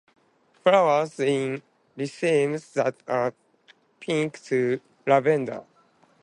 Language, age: English, 19-29